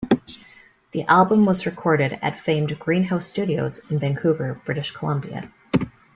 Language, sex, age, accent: English, female, 19-29, Canadian English